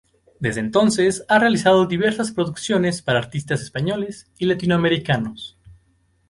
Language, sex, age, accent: Spanish, male, 19-29, México